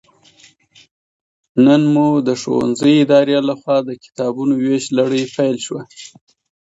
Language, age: Pashto, 30-39